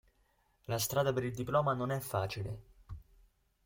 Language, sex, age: Italian, male, 19-29